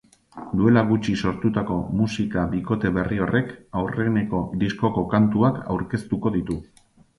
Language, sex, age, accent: Basque, male, 40-49, Erdialdekoa edo Nafarra (Gipuzkoa, Nafarroa)